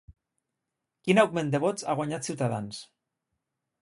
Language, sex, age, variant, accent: Catalan, male, 30-39, Nord-Occidental, nord-occidental